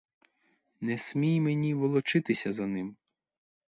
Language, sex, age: Ukrainian, male, 19-29